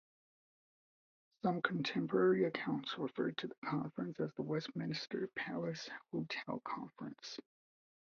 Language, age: English, 40-49